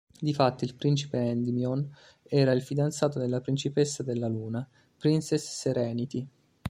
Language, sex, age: Italian, male, 30-39